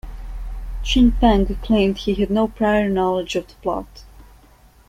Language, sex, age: English, female, 19-29